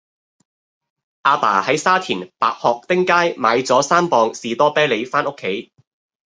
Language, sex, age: Cantonese, male, 19-29